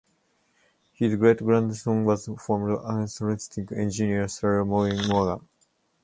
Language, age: English, 19-29